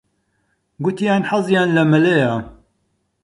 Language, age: Central Kurdish, 30-39